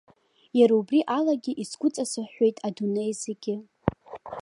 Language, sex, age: Abkhazian, female, under 19